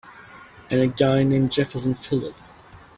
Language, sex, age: English, male, 19-29